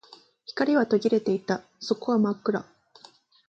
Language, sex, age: Japanese, female, 19-29